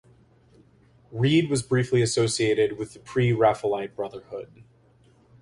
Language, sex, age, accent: English, male, 19-29, United States English